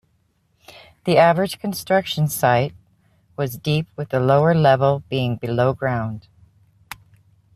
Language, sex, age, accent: English, female, 50-59, United States English